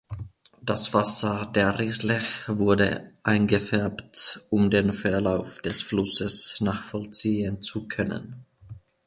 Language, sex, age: German, male, 30-39